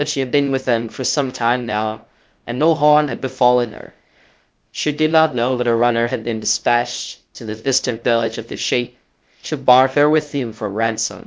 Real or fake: fake